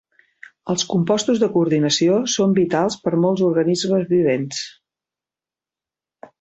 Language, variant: Catalan, Central